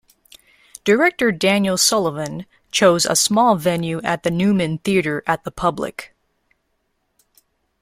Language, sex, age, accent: English, female, 30-39, United States English